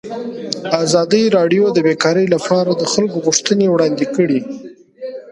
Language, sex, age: Pashto, male, 30-39